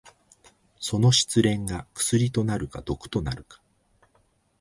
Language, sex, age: Japanese, male, 50-59